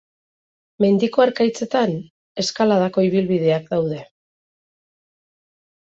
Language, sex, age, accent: Basque, female, 50-59, Mendebalekoa (Araba, Bizkaia, Gipuzkoako mendebaleko herri batzuk)